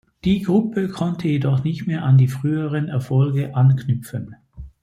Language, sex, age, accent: German, male, 50-59, Schweizerdeutsch